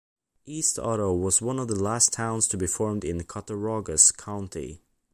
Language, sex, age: English, male, under 19